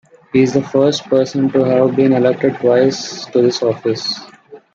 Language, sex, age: English, male, 19-29